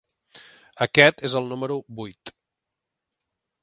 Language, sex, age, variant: Catalan, male, 50-59, Central